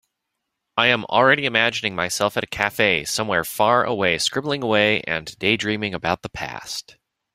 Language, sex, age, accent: English, male, 30-39, United States English